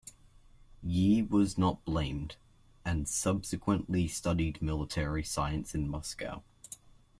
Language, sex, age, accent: English, male, under 19, Australian English